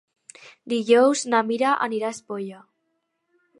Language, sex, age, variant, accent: Catalan, female, under 19, Alacantí, aprenent (recent, des del castellà)